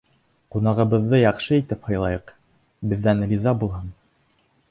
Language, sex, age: Bashkir, male, 19-29